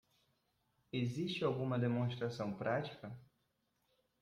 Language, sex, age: Portuguese, male, 19-29